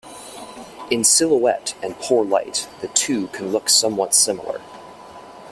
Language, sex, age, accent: English, male, 30-39, United States English